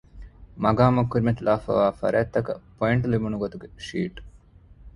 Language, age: Divehi, 30-39